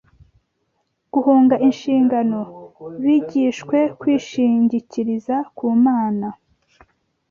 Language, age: Kinyarwanda, 19-29